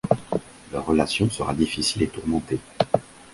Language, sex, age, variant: French, male, 50-59, Français de métropole